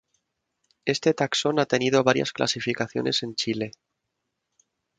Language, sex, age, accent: Spanish, male, 19-29, España: Centro-Sur peninsular (Madrid, Toledo, Castilla-La Mancha)